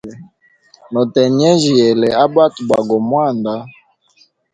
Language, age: Hemba, 19-29